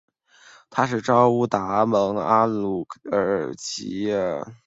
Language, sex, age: Chinese, male, 19-29